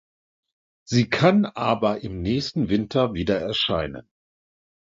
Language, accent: German, Deutschland Deutsch